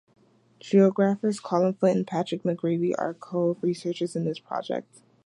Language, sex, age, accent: English, female, 19-29, United States English